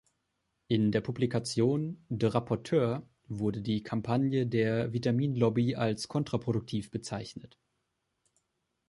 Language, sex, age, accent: German, male, 19-29, Deutschland Deutsch